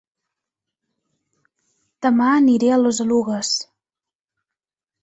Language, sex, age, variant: Catalan, female, under 19, Central